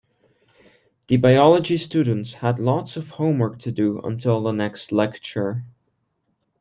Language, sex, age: English, male, 19-29